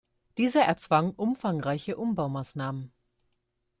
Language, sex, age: German, female, 19-29